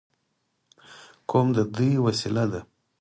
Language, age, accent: Pashto, 19-29, معیاري پښتو